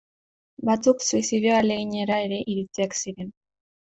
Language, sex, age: Basque, female, 19-29